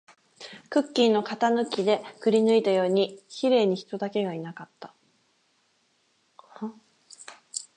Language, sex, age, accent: Japanese, female, 19-29, 関東